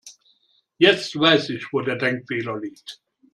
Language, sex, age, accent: German, male, 60-69, Deutschland Deutsch